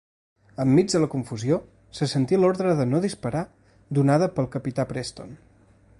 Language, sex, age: Catalan, male, 19-29